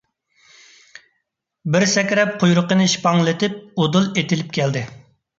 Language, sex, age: Uyghur, male, 30-39